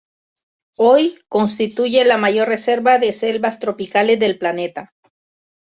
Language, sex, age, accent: Spanish, female, 40-49, España: Centro-Sur peninsular (Madrid, Toledo, Castilla-La Mancha)